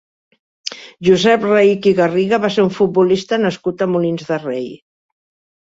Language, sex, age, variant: Catalan, female, 60-69, Central